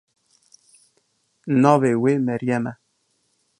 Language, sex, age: Kurdish, male, 30-39